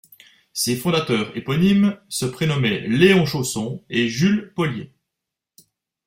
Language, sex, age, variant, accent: French, male, 30-39, Français d'Europe, Français de Suisse